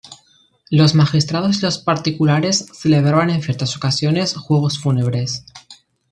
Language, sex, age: Spanish, female, 19-29